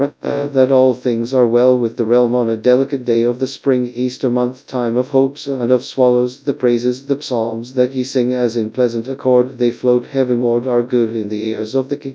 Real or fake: fake